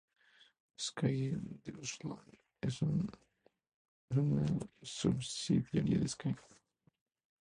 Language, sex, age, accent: Spanish, male, 19-29, México